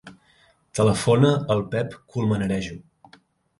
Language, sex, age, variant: Catalan, male, 19-29, Central